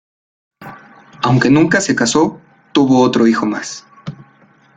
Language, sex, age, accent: Spanish, male, 19-29, México